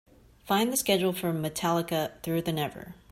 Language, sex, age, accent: English, female, 30-39, United States English